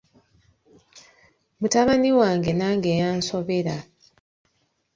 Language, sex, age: Ganda, female, 30-39